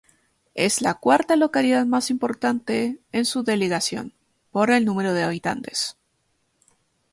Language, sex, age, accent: Spanish, female, 19-29, Rioplatense: Argentina, Uruguay, este de Bolivia, Paraguay